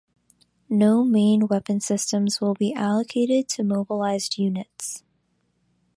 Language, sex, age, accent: English, female, under 19, United States English